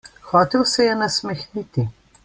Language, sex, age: Slovenian, female, 50-59